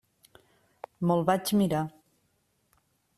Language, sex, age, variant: Catalan, female, 50-59, Central